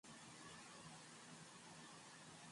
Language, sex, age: Swahili, female, 19-29